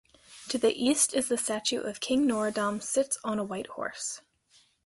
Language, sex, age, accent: English, female, under 19, United States English